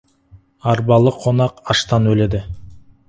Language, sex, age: Kazakh, male, 19-29